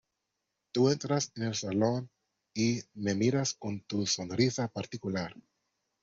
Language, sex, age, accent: Spanish, male, 19-29, México